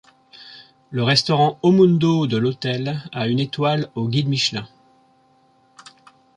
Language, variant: French, Français de métropole